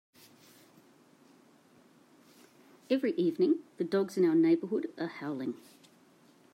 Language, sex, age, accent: English, female, 40-49, Australian English